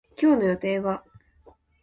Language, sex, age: Japanese, female, under 19